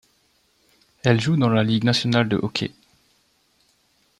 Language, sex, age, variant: French, male, 30-39, Français de métropole